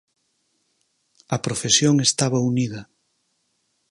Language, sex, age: Galician, male, 50-59